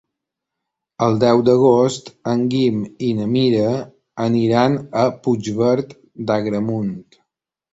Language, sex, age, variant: Catalan, male, 50-59, Balear